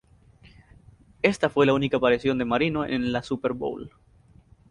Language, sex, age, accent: Spanish, male, 19-29, América central